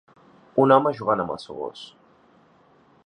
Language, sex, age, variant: Catalan, male, 19-29, Central